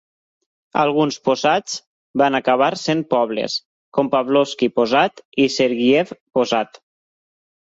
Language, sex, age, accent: Catalan, male, 30-39, valencià